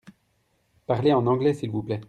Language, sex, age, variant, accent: French, male, 30-39, Français d'Europe, Français de Belgique